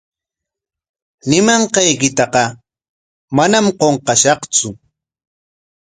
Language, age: Corongo Ancash Quechua, 40-49